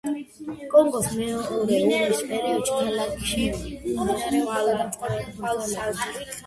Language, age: Georgian, 19-29